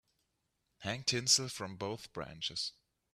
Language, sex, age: English, male, 19-29